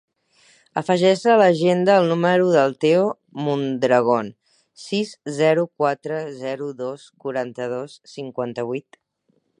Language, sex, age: Catalan, female, 30-39